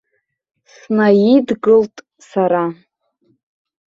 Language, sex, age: Abkhazian, female, 19-29